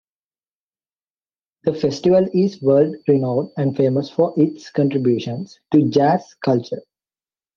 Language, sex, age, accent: English, male, 19-29, England English